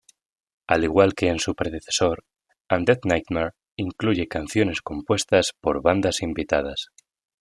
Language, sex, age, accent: Spanish, male, 19-29, España: Centro-Sur peninsular (Madrid, Toledo, Castilla-La Mancha)